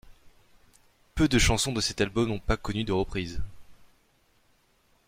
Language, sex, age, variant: French, male, 19-29, Français de métropole